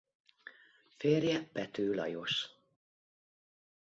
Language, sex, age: Hungarian, female, 40-49